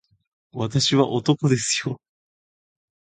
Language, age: Japanese, 19-29